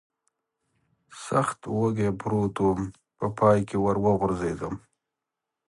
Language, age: Pashto, 30-39